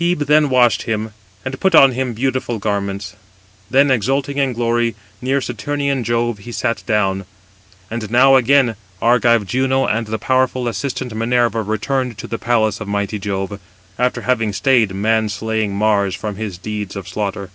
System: none